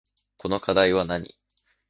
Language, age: Japanese, 19-29